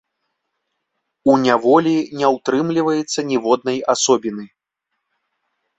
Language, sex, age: Belarusian, male, 40-49